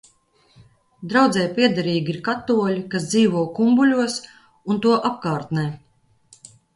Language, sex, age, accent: Latvian, female, 50-59, Kurzeme